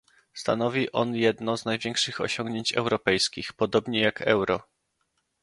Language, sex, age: Polish, male, 30-39